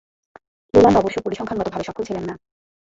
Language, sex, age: Bengali, female, 19-29